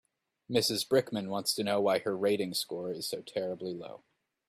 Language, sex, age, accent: English, male, 19-29, United States English